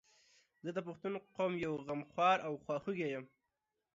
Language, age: Pashto, 19-29